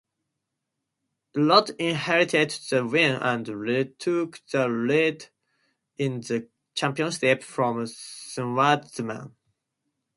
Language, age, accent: English, 19-29, United States English